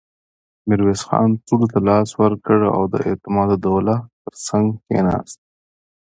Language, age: Pashto, 30-39